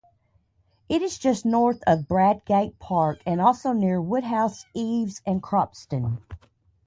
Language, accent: English, United States English